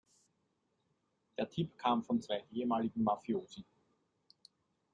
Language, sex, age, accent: German, male, 40-49, Österreichisches Deutsch